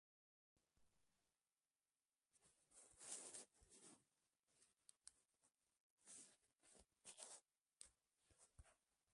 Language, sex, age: Spanish, male, 30-39